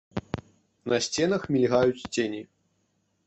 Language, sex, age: Belarusian, male, 19-29